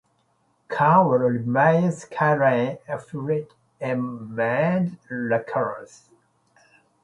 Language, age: English, 50-59